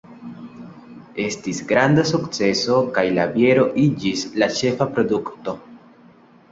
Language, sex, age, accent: Esperanto, male, 19-29, Internacia